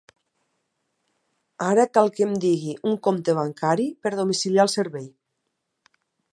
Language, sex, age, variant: Catalan, female, 40-49, Nord-Occidental